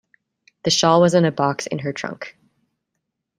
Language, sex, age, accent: English, female, 30-39, United States English